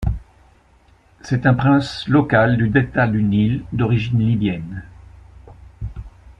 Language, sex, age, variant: French, male, 60-69, Français de métropole